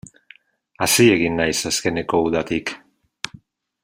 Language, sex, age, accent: Basque, male, 30-39, Mendebalekoa (Araba, Bizkaia, Gipuzkoako mendebaleko herri batzuk)